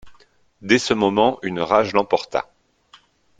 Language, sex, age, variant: French, male, 30-39, Français de métropole